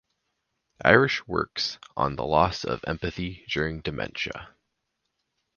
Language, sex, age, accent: English, male, 19-29, United States English